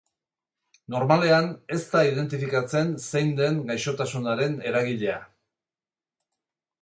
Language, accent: Basque, Erdialdekoa edo Nafarra (Gipuzkoa, Nafarroa)